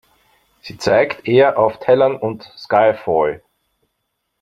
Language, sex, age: German, male, 50-59